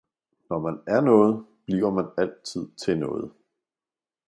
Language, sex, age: Danish, male, 40-49